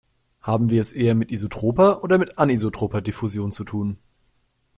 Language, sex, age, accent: German, male, 19-29, Deutschland Deutsch